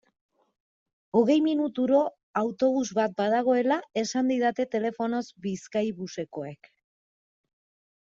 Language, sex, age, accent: Basque, female, 30-39, Erdialdekoa edo Nafarra (Gipuzkoa, Nafarroa)